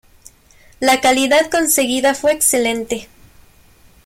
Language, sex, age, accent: Spanish, female, 19-29, México